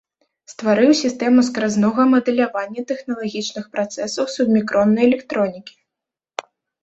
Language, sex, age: Belarusian, female, under 19